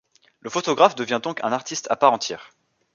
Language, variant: French, Français de métropole